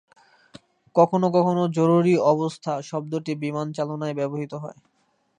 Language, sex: Bengali, male